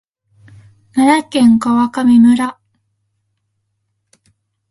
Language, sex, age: Japanese, female, 19-29